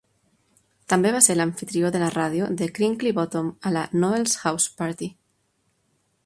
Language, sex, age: Catalan, female, 30-39